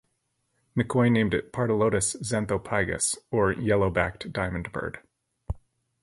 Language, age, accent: English, 30-39, Canadian English